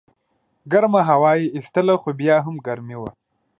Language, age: Pashto, 19-29